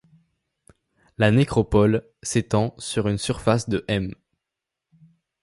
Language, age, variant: French, under 19, Français de métropole